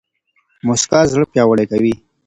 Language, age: Pashto, 19-29